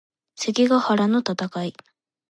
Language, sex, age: Japanese, female, under 19